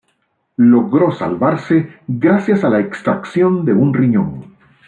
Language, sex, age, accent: Spanish, male, 50-59, América central